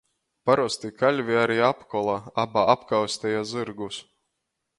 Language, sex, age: Latgalian, male, 19-29